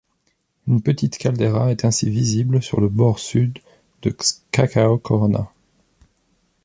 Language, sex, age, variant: French, male, 30-39, Français de métropole